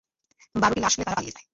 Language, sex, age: Bengali, female, 19-29